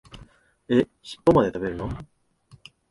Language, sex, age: Japanese, male, 19-29